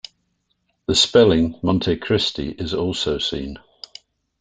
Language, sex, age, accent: English, male, 60-69, England English